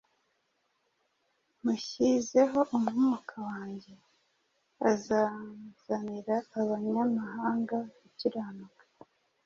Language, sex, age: Kinyarwanda, female, 30-39